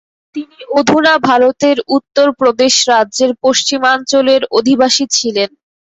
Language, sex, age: Bengali, female, 19-29